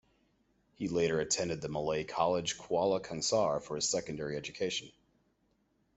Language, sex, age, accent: English, male, 30-39, United States English